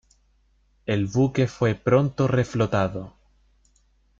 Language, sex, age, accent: Spanish, male, 19-29, España: Centro-Sur peninsular (Madrid, Toledo, Castilla-La Mancha)